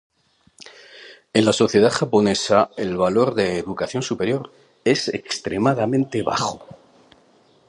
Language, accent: Spanish, España: Norte peninsular (Asturias, Castilla y León, Cantabria, País Vasco, Navarra, Aragón, La Rioja, Guadalajara, Cuenca)